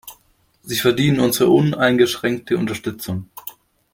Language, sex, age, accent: German, male, 19-29, Deutschland Deutsch